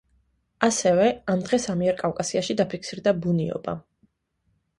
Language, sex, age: Georgian, female, 19-29